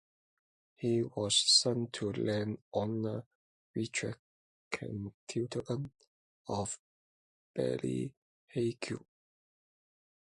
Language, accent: English, Hong Kong English